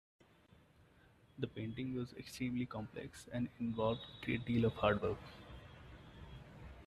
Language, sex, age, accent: English, male, 19-29, India and South Asia (India, Pakistan, Sri Lanka)